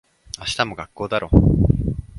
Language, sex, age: Japanese, male, 19-29